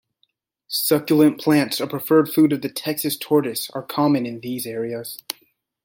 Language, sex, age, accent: English, male, 19-29, United States English